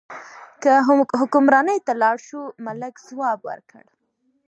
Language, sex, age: Pashto, female, 19-29